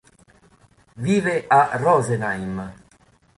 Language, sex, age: Italian, male, 50-59